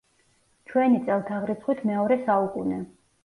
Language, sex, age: Georgian, female, 30-39